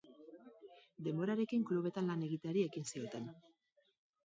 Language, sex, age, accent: Basque, female, 40-49, Mendebalekoa (Araba, Bizkaia, Gipuzkoako mendebaleko herri batzuk)